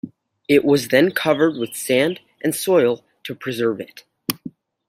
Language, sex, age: English, male, 19-29